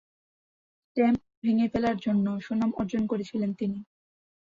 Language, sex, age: Bengali, female, 19-29